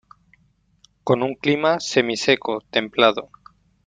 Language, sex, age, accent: Spanish, male, 40-49, España: Norte peninsular (Asturias, Castilla y León, Cantabria, País Vasco, Navarra, Aragón, La Rioja, Guadalajara, Cuenca)